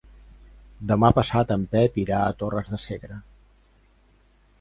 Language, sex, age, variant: Catalan, male, 50-59, Central